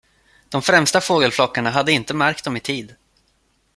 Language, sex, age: Swedish, male, 19-29